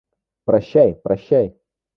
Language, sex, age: Russian, male, 19-29